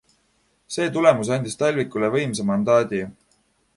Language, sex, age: Estonian, male, 19-29